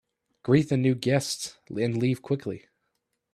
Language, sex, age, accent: English, male, under 19, United States English